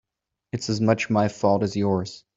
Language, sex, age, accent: English, male, 19-29, United States English